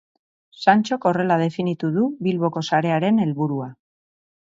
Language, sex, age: Basque, female, 40-49